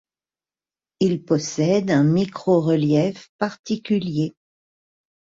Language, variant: French, Français de métropole